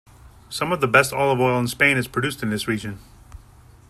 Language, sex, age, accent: English, male, 40-49, United States English